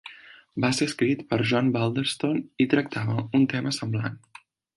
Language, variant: Catalan, Central